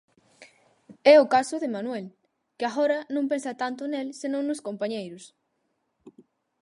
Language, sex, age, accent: Galician, female, under 19, Central (gheada)